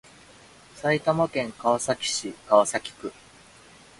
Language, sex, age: Japanese, male, 19-29